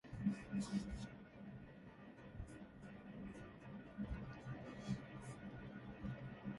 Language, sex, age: English, male, 30-39